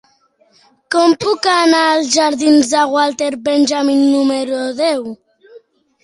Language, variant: Catalan, Central